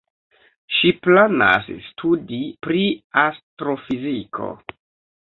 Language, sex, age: Esperanto, male, 30-39